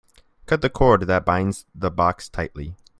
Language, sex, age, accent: English, male, 19-29, United States English